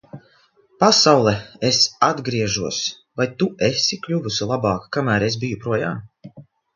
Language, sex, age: Latvian, female, 40-49